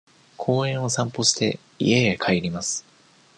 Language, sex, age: Japanese, male, under 19